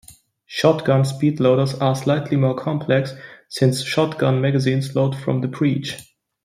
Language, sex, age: English, male, 19-29